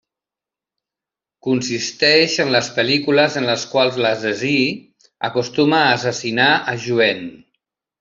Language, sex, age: Catalan, male, 50-59